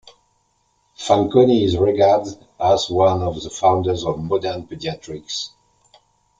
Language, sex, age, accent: English, male, 70-79, England English